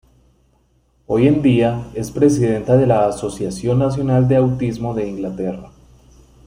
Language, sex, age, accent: Spanish, male, 19-29, Andino-Pacífico: Colombia, Perú, Ecuador, oeste de Bolivia y Venezuela andina